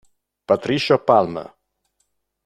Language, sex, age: Italian, male, 50-59